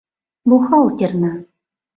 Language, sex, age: Mari, female, 30-39